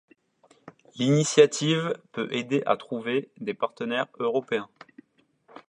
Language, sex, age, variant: French, male, 30-39, Français de métropole